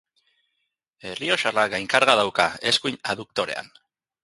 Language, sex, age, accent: Basque, male, 30-39, Mendebalekoa (Araba, Bizkaia, Gipuzkoako mendebaleko herri batzuk)